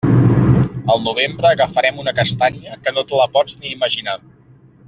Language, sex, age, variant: Catalan, male, 30-39, Central